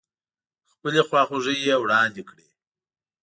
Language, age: Pashto, 40-49